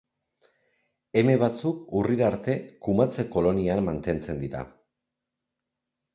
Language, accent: Basque, Erdialdekoa edo Nafarra (Gipuzkoa, Nafarroa)